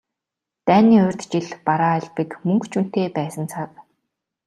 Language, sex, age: Mongolian, female, 19-29